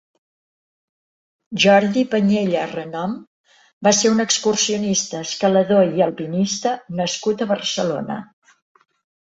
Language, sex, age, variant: Catalan, female, 60-69, Central